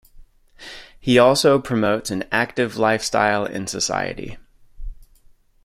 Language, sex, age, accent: English, male, 30-39, United States English